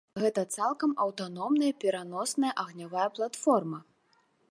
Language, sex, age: Belarusian, female, 30-39